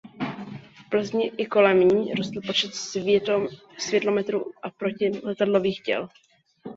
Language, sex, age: Czech, male, 19-29